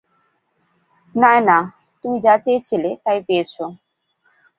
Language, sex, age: Bengali, female, 19-29